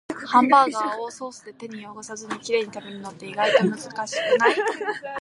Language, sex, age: Japanese, female, 19-29